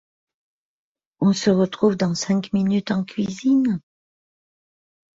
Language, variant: French, Français de métropole